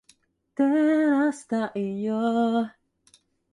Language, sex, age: English, male, 19-29